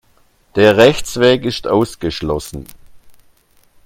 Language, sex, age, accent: German, male, 60-69, Deutschland Deutsch